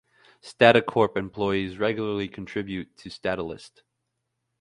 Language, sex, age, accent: English, male, 19-29, United States English